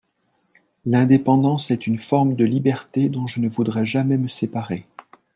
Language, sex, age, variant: French, male, 40-49, Français de métropole